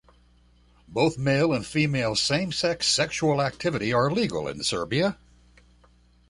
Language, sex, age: English, male, 70-79